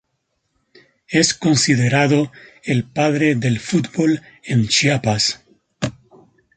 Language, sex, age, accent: Spanish, male, 30-39, España: Centro-Sur peninsular (Madrid, Toledo, Castilla-La Mancha)